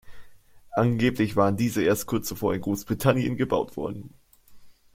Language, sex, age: German, male, under 19